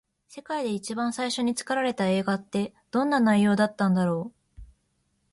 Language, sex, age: Japanese, female, 19-29